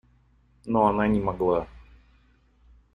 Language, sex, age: Russian, male, 19-29